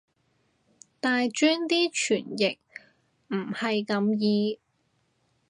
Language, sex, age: Cantonese, female, 30-39